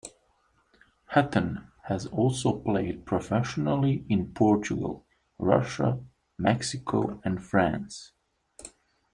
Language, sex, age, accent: English, male, 19-29, United States English